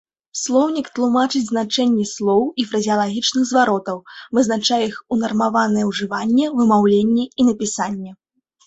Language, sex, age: Belarusian, female, 19-29